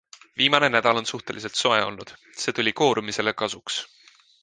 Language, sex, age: Estonian, male, 19-29